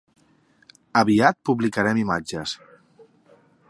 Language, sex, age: Catalan, male, 30-39